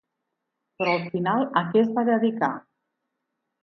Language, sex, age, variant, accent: Catalan, female, 50-59, Central, central